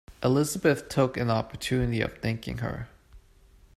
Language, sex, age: English, male, 19-29